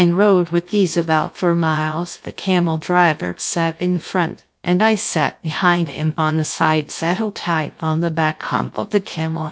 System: TTS, GlowTTS